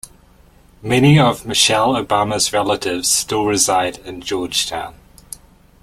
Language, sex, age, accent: English, male, 30-39, New Zealand English